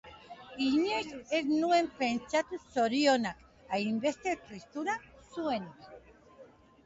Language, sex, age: Basque, female, 50-59